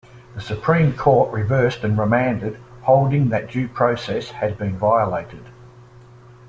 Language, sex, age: English, male, 50-59